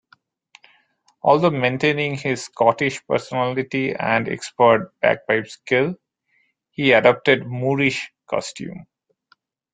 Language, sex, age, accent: English, male, 40-49, India and South Asia (India, Pakistan, Sri Lanka)